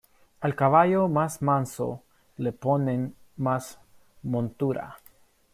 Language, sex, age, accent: Spanish, male, 19-29, América central